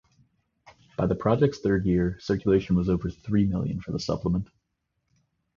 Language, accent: English, United States English